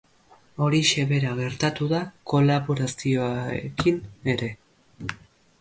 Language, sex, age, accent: Basque, male, under 19, Erdialdekoa edo Nafarra (Gipuzkoa, Nafarroa)